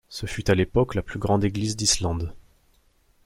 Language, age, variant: French, 30-39, Français de métropole